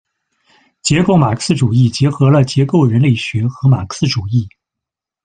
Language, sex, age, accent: Chinese, male, 30-39, 出生地：山东省